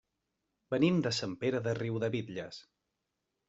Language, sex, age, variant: Catalan, male, 30-39, Central